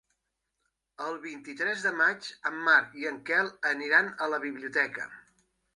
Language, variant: Catalan, Central